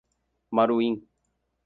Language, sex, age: Portuguese, male, 19-29